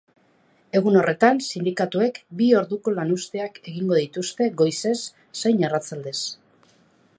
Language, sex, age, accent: Basque, female, 50-59, Mendebalekoa (Araba, Bizkaia, Gipuzkoako mendebaleko herri batzuk)